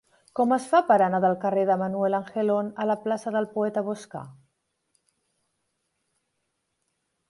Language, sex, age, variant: Catalan, female, 40-49, Central